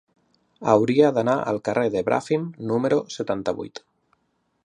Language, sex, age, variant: Catalan, male, 40-49, Nord-Occidental